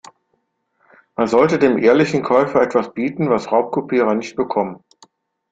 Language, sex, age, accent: German, male, 50-59, Deutschland Deutsch